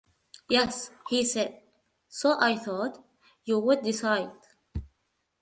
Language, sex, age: English, female, 40-49